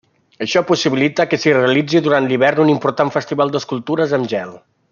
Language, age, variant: Catalan, 40-49, Central